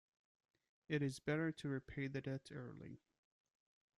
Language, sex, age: English, male, 19-29